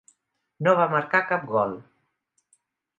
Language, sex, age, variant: Catalan, female, 60-69, Central